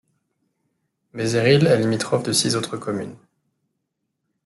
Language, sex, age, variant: French, male, 19-29, Français de métropole